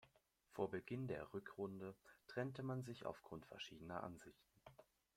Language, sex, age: German, male, under 19